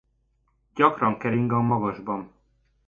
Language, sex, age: Hungarian, male, 30-39